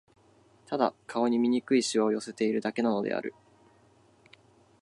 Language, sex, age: Japanese, male, 19-29